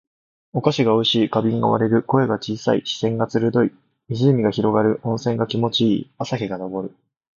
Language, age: Japanese, 19-29